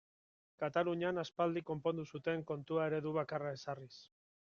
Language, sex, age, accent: Basque, male, 30-39, Erdialdekoa edo Nafarra (Gipuzkoa, Nafarroa)